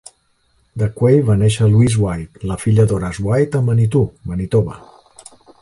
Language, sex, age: Catalan, male, 60-69